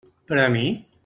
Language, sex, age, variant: Catalan, male, 60-69, Central